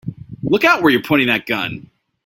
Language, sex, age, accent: English, male, 30-39, United States English